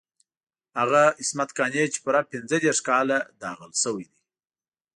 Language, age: Pashto, 40-49